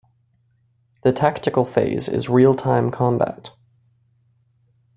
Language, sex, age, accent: English, male, 19-29, United States English